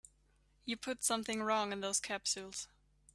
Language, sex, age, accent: English, female, 19-29, United States English